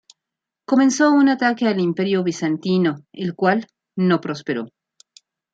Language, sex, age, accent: Spanish, female, 50-59, México